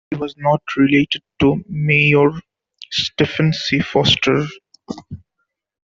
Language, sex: English, male